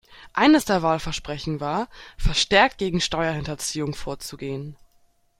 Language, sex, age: German, female, 19-29